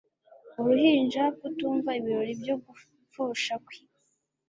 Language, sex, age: Kinyarwanda, female, 19-29